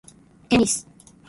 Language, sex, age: Japanese, female, 30-39